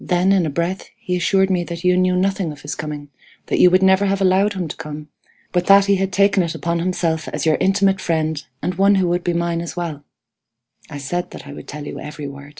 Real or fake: real